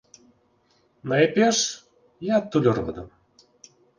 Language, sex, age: Belarusian, male, 30-39